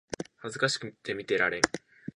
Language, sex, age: Japanese, male, 19-29